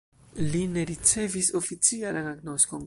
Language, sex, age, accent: Esperanto, male, under 19, Internacia